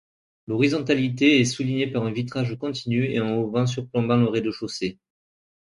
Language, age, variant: French, 30-39, Français de métropole